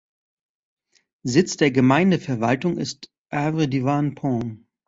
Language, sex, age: German, male, 30-39